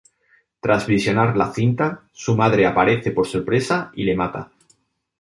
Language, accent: Spanish, España: Sur peninsular (Andalucia, Extremadura, Murcia)